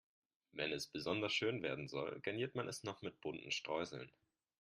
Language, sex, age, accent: German, male, 19-29, Deutschland Deutsch